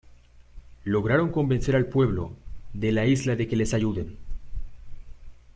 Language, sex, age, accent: Spanish, male, 19-29, México